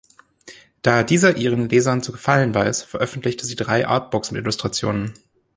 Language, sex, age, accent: German, male, 30-39, Deutschland Deutsch